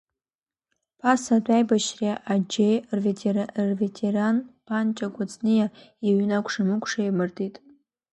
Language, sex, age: Abkhazian, female, under 19